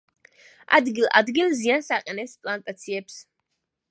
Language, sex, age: Georgian, female, 19-29